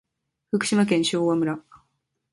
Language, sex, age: Japanese, female, 19-29